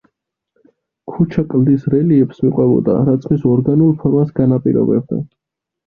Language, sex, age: Georgian, male, 19-29